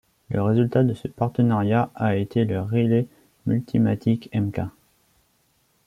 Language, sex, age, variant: French, male, 19-29, Français de métropole